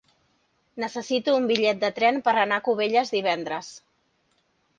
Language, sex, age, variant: Catalan, female, 40-49, Central